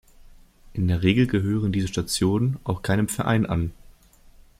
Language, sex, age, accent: German, male, 19-29, Deutschland Deutsch